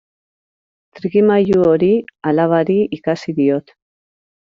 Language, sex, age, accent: Basque, female, 40-49, Erdialdekoa edo Nafarra (Gipuzkoa, Nafarroa)